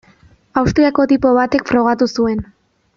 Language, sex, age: Basque, female, 19-29